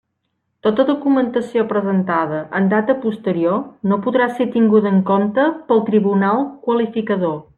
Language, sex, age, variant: Catalan, female, 30-39, Central